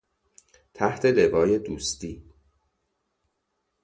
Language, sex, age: Persian, male, 30-39